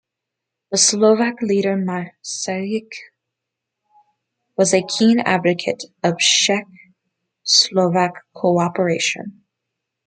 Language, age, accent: English, 19-29, United States English